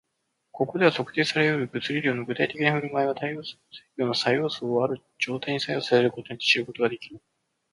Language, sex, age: Japanese, male, 30-39